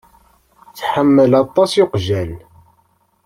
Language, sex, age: Kabyle, male, 19-29